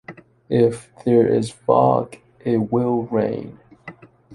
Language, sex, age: English, male, 19-29